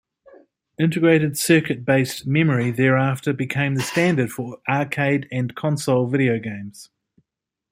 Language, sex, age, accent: English, male, 50-59, New Zealand English